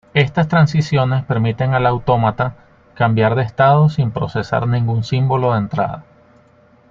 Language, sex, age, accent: Spanish, male, 30-39, Andino-Pacífico: Colombia, Perú, Ecuador, oeste de Bolivia y Venezuela andina